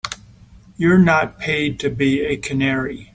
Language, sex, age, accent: English, male, 50-59, United States English